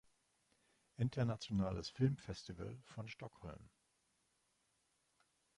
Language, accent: German, Deutschland Deutsch